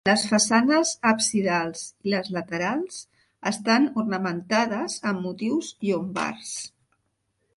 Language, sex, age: Catalan, female, 60-69